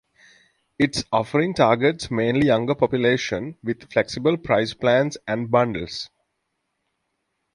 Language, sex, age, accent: English, male, 19-29, United States English